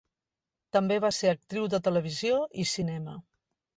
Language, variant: Catalan, Central